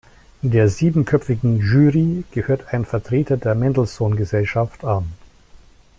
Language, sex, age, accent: German, male, 50-59, Deutschland Deutsch